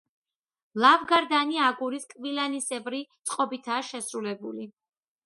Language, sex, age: Georgian, female, 30-39